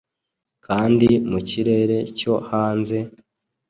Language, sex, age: Kinyarwanda, male, 19-29